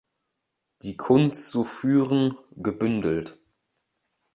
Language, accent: German, Deutschland Deutsch